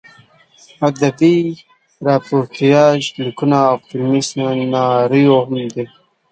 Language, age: Pashto, 19-29